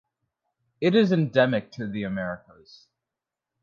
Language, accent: English, West Indies and Bermuda (Bahamas, Bermuda, Jamaica, Trinidad)